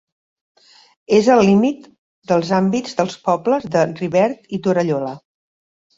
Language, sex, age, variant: Catalan, female, 60-69, Central